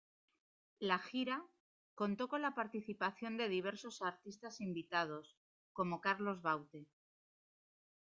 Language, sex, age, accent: Spanish, female, 30-39, España: Norte peninsular (Asturias, Castilla y León, Cantabria, País Vasco, Navarra, Aragón, La Rioja, Guadalajara, Cuenca)